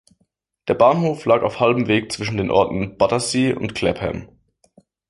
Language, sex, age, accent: German, male, 19-29, Deutschland Deutsch